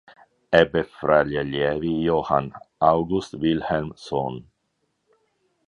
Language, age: Italian, 50-59